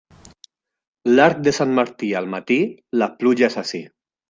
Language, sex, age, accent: Catalan, male, 19-29, valencià